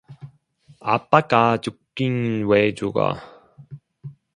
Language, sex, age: Korean, male, 30-39